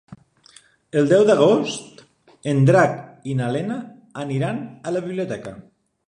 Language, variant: Catalan, Nord-Occidental